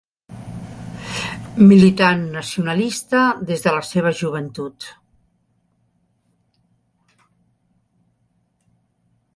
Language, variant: Catalan, Central